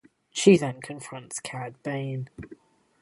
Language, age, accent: English, 19-29, England English